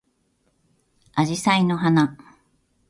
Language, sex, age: Japanese, female, 50-59